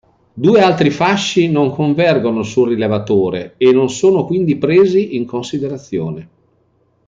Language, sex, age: Italian, male, 60-69